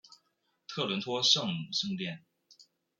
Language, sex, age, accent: Chinese, male, 19-29, 出生地：湖北省